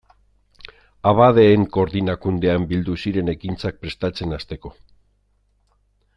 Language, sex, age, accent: Basque, male, 50-59, Erdialdekoa edo Nafarra (Gipuzkoa, Nafarroa)